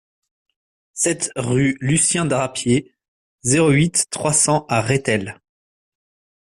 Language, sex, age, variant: French, male, 30-39, Français de métropole